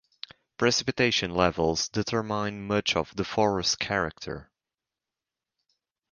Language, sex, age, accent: English, male, 19-29, United States English